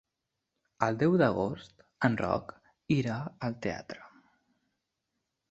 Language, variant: Catalan, Nord-Occidental